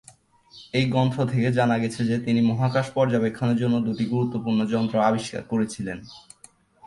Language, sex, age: Bengali, male, 19-29